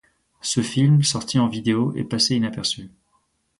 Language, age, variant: French, 19-29, Français de métropole